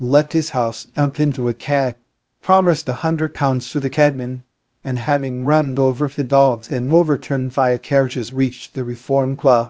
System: TTS, VITS